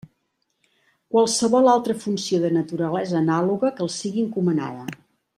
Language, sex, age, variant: Catalan, female, 60-69, Central